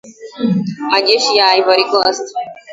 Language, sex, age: Swahili, female, 19-29